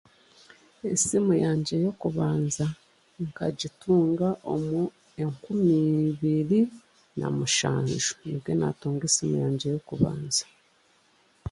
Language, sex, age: Chiga, female, 30-39